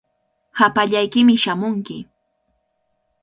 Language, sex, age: Cajatambo North Lima Quechua, female, 19-29